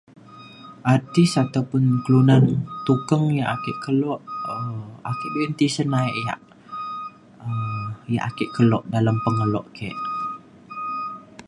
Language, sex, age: Mainstream Kenyah, male, 19-29